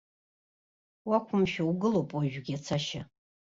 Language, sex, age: Abkhazian, female, 60-69